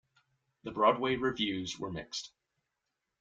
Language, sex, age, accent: English, male, 19-29, United States English